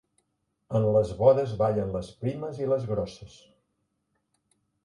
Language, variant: Catalan, Central